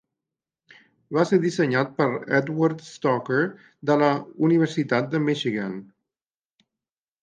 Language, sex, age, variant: Catalan, male, 50-59, Central